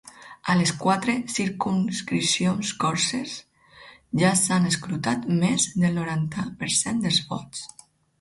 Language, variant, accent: Catalan, Alacantí, valencià